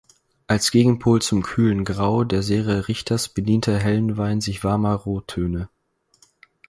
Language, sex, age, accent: German, male, under 19, Deutschland Deutsch